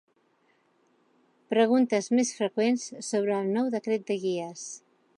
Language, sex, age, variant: Catalan, female, 40-49, Central